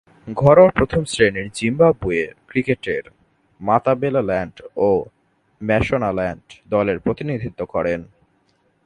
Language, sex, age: Bengali, male, 19-29